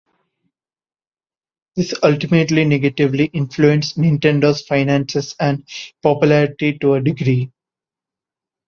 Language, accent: English, India and South Asia (India, Pakistan, Sri Lanka)